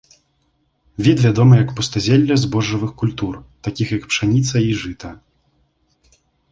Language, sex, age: Belarusian, male, 19-29